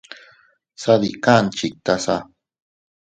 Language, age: Teutila Cuicatec, 30-39